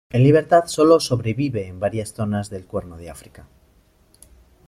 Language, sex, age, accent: Spanish, male, 30-39, España: Norte peninsular (Asturias, Castilla y León, Cantabria, País Vasco, Navarra, Aragón, La Rioja, Guadalajara, Cuenca)